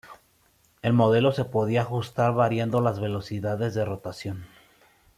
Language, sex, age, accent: Spanish, male, 19-29, México